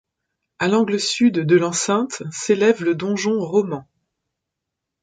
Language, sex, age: French, female, 50-59